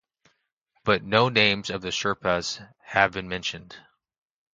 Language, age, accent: English, 19-29, United States English